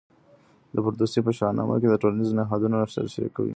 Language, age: Pashto, under 19